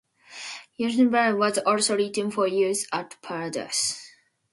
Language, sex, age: English, female, 19-29